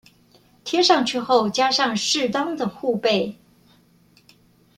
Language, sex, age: Chinese, female, 60-69